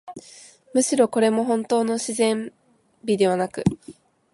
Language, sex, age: Japanese, female, 19-29